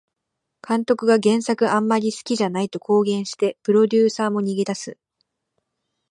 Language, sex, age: Japanese, female, 19-29